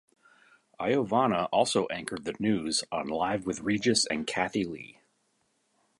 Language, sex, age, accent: English, male, 50-59, United States English